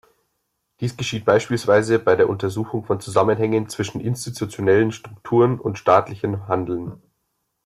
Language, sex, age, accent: German, male, 19-29, Deutschland Deutsch